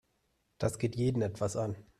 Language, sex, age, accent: German, male, 30-39, Deutschland Deutsch